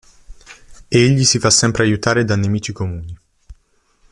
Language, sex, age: Italian, male, under 19